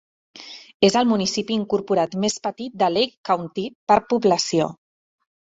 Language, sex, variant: Catalan, female, Central